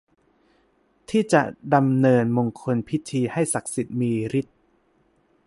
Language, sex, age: Thai, male, 19-29